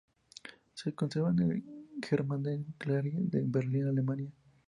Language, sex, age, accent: Spanish, male, 19-29, México